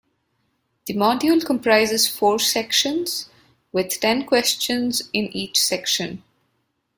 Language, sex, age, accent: English, female, 30-39, India and South Asia (India, Pakistan, Sri Lanka)